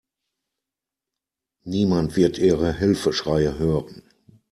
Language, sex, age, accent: German, male, 40-49, Deutschland Deutsch